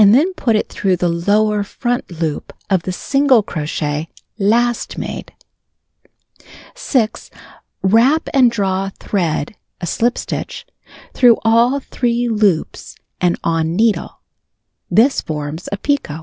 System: none